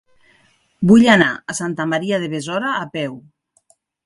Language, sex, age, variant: Catalan, female, 50-59, Nord-Occidental